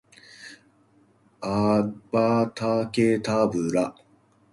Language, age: Japanese, 30-39